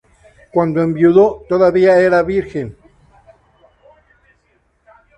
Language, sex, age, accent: Spanish, male, 50-59, México